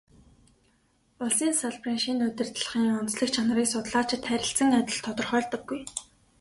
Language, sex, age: Mongolian, female, 19-29